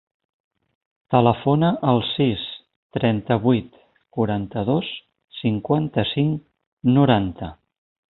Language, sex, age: Catalan, male, 40-49